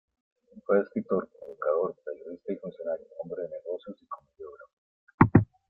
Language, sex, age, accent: Spanish, male, 50-59, América central